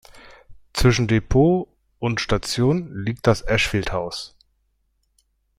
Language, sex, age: German, male, 30-39